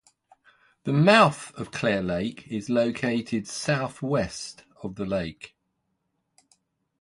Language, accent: English, England English